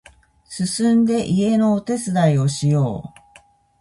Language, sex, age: Japanese, female, 40-49